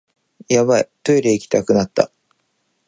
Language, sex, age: Japanese, male, 19-29